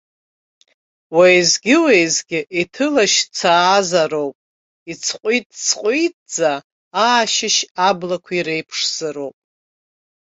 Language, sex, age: Abkhazian, female, 60-69